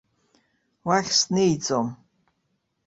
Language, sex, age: Abkhazian, female, 60-69